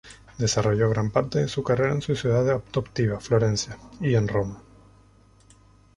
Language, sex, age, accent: Spanish, male, 19-29, España: Islas Canarias